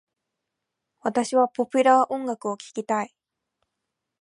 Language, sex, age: Japanese, female, 19-29